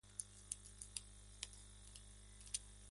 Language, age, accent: Spanish, 40-49, España: Centro-Sur peninsular (Madrid, Toledo, Castilla-La Mancha)